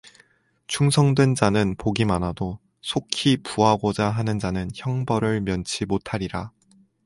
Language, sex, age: Korean, male, 19-29